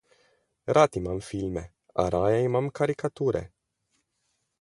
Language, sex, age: Slovenian, male, 40-49